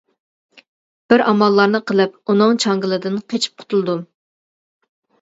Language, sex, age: Uyghur, female, 40-49